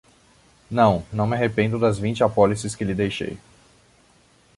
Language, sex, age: Portuguese, male, 19-29